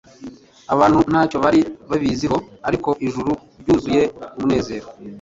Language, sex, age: Kinyarwanda, male, 40-49